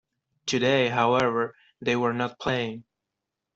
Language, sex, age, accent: English, male, 19-29, United States English